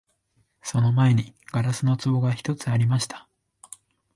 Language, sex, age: Japanese, male, 19-29